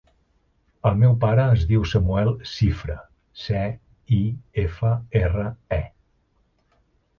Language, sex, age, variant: Catalan, male, 50-59, Central